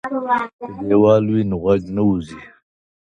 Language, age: Pashto, 40-49